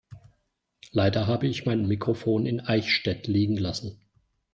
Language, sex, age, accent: German, male, 40-49, Deutschland Deutsch